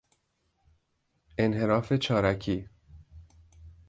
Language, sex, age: Persian, male, 40-49